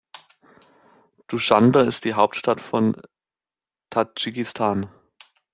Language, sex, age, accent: German, male, 19-29, Deutschland Deutsch